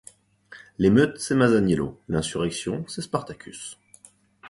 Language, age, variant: French, 30-39, Français de métropole